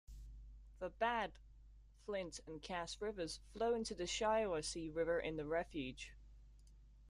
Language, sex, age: English, female, under 19